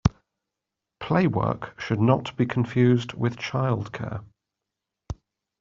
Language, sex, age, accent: English, male, 30-39, England English